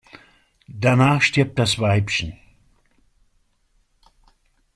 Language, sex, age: German, male, 60-69